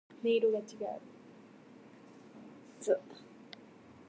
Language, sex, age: Japanese, female, 19-29